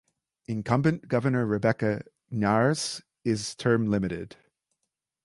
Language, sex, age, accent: English, male, 30-39, United States English